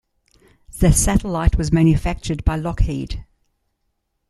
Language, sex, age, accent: English, female, 60-69, Australian English